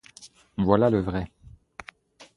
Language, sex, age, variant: French, male, 19-29, Français de métropole